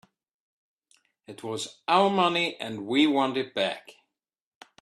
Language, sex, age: English, male, 30-39